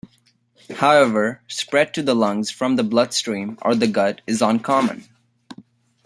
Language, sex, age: English, male, 50-59